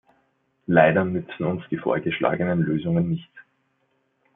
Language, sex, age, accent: German, male, 19-29, Österreichisches Deutsch